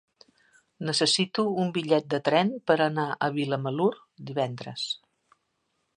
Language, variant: Catalan, Central